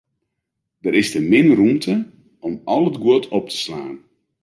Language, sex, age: Western Frisian, male, 50-59